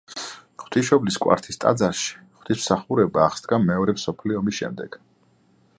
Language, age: Georgian, 40-49